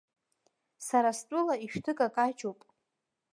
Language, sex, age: Abkhazian, female, 19-29